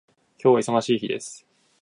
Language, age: Japanese, 19-29